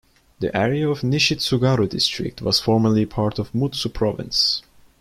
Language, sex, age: English, male, 19-29